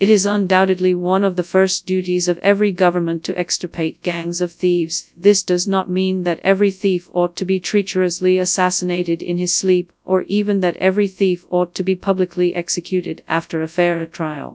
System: TTS, FastPitch